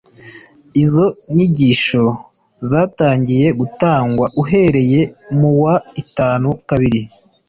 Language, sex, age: Kinyarwanda, male, 19-29